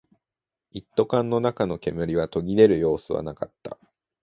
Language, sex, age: Japanese, male, 19-29